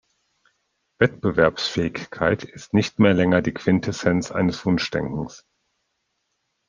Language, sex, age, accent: German, male, 40-49, Deutschland Deutsch